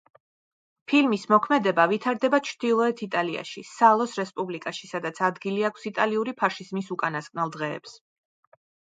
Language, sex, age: Georgian, female, 40-49